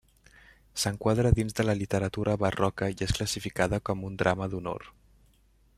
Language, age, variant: Catalan, 19-29, Central